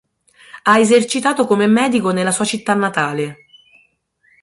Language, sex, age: Italian, male, 30-39